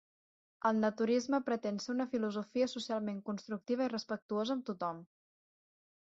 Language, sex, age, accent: Catalan, female, 19-29, central; nord-occidental